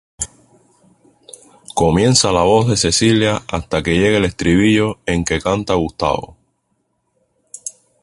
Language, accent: Spanish, Caribe: Cuba, Venezuela, Puerto Rico, República Dominicana, Panamá, Colombia caribeña, México caribeño, Costa del golfo de México